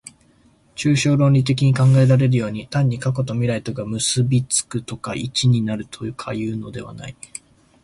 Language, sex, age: Japanese, male, 19-29